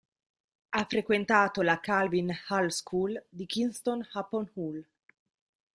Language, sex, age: Italian, female, 30-39